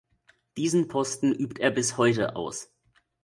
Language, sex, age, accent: German, male, 19-29, Deutschland Deutsch